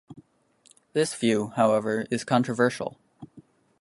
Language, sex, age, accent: English, male, under 19, United States English